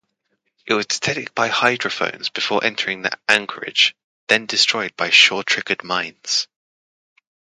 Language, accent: English, England English